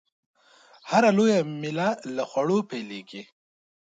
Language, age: Pashto, 19-29